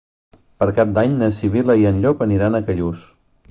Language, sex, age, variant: Catalan, male, 40-49, Central